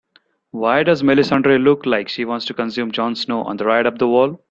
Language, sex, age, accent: English, male, 19-29, India and South Asia (India, Pakistan, Sri Lanka)